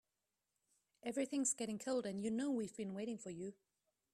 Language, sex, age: English, female, 30-39